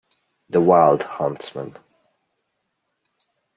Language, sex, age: English, male, 30-39